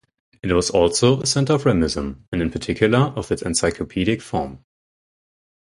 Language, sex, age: English, male, 19-29